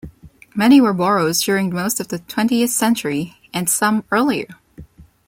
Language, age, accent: English, 19-29, Filipino